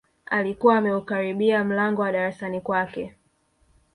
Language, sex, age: Swahili, female, 19-29